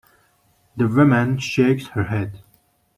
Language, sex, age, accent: English, male, 19-29, United States English